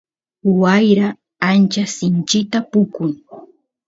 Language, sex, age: Santiago del Estero Quichua, female, 30-39